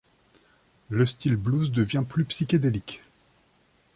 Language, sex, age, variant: French, male, 30-39, Français de métropole